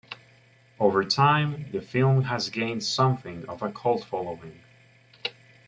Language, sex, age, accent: English, male, 19-29, United States English